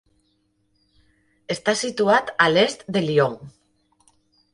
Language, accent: Catalan, valencià